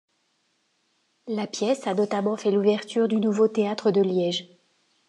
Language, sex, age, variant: French, female, 50-59, Français de métropole